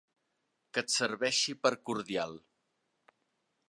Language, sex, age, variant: Catalan, male, 50-59, Nord-Occidental